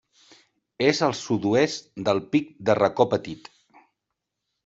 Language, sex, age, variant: Catalan, male, 50-59, Central